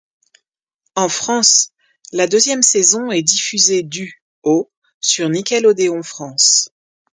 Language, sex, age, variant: French, female, 40-49, Français de métropole